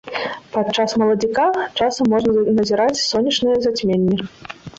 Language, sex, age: Belarusian, female, 19-29